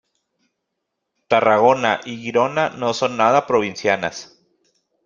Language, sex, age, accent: Spanish, male, 30-39, México